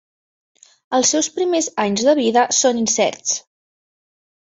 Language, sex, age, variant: Catalan, female, 19-29, Central